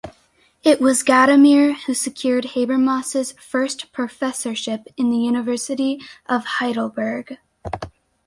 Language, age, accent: English, under 19, United States English